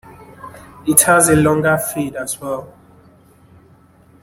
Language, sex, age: English, male, 19-29